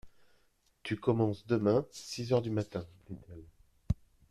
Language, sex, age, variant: French, male, 30-39, Français de métropole